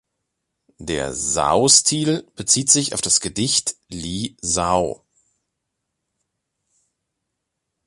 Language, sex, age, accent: German, male, 19-29, Deutschland Deutsch